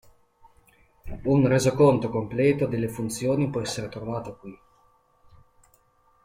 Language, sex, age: Italian, male, 30-39